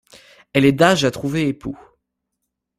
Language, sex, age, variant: French, male, under 19, Français de métropole